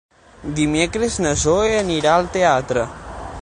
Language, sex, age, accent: Catalan, male, 19-29, central; nord-occidental